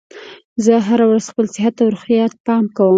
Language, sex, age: Pashto, female, 19-29